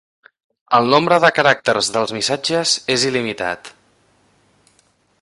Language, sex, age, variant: Catalan, male, 19-29, Central